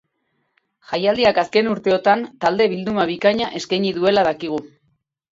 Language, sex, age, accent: Basque, female, 40-49, Erdialdekoa edo Nafarra (Gipuzkoa, Nafarroa)